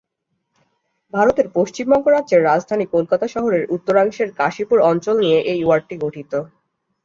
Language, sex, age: Bengali, female, 19-29